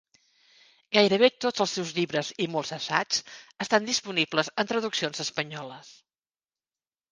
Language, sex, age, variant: Catalan, female, 50-59, Nord-Occidental